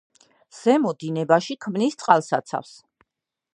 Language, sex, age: Georgian, female, 30-39